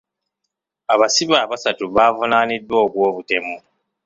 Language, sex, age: Ganda, male, 19-29